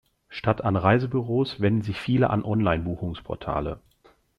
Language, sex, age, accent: German, male, 40-49, Deutschland Deutsch